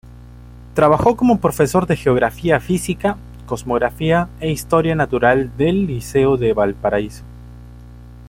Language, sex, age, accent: Spanish, male, 19-29, Andino-Pacífico: Colombia, Perú, Ecuador, oeste de Bolivia y Venezuela andina